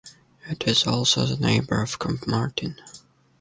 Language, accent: English, United States English